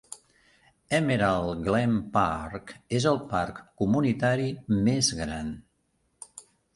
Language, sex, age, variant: Catalan, male, 50-59, Central